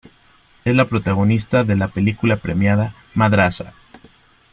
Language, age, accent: Spanish, 30-39, México